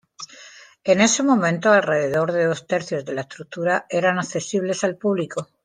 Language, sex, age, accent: Spanish, female, 40-49, España: Sur peninsular (Andalucia, Extremadura, Murcia)